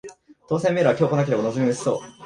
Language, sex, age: Japanese, male, 19-29